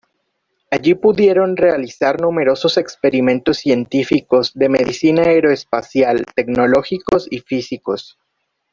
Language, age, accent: Spanish, 30-39, México